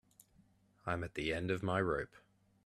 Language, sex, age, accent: English, male, 30-39, Australian English